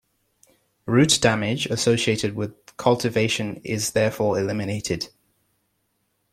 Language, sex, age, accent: English, male, 19-29, England English